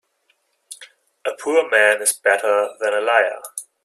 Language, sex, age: English, male, 30-39